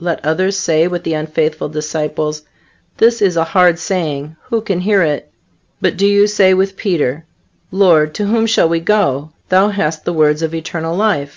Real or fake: real